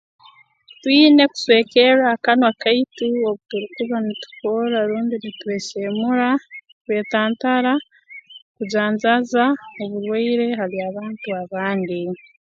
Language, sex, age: Tooro, female, 19-29